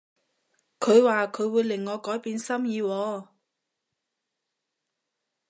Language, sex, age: Cantonese, female, 30-39